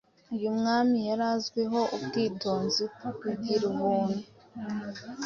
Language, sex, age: Kinyarwanda, female, 19-29